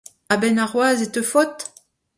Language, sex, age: Breton, female, 50-59